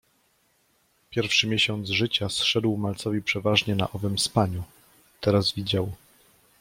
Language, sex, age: Polish, male, 40-49